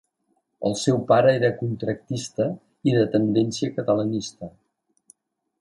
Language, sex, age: Catalan, male, 50-59